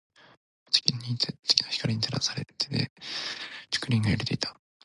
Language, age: Japanese, 19-29